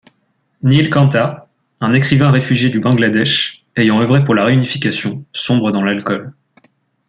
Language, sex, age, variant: French, male, 19-29, Français de métropole